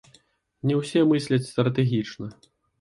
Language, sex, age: Belarusian, male, 30-39